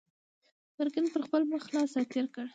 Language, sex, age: Pashto, female, under 19